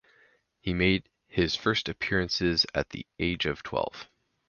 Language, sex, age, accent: English, male, 19-29, United States English